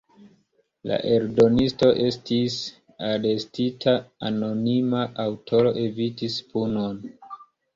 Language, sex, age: Esperanto, male, 19-29